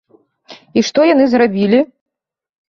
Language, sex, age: Belarusian, female, 30-39